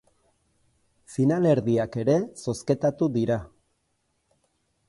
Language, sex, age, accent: Basque, male, 40-49, Erdialdekoa edo Nafarra (Gipuzkoa, Nafarroa)